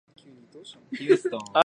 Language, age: Japanese, under 19